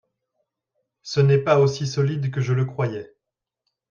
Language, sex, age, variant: French, male, 40-49, Français de métropole